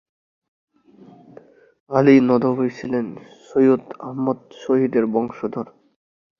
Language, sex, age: Bengali, male, 19-29